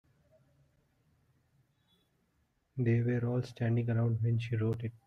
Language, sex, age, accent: English, male, 19-29, India and South Asia (India, Pakistan, Sri Lanka)